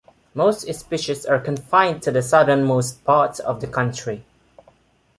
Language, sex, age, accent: English, male, 19-29, Filipino